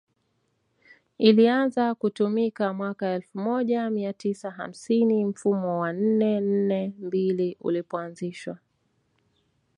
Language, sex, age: Swahili, female, 19-29